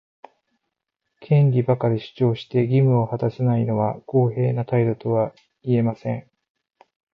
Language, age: Japanese, 40-49